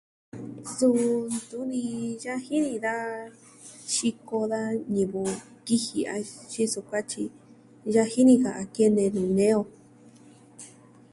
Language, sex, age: Southwestern Tlaxiaco Mixtec, female, 19-29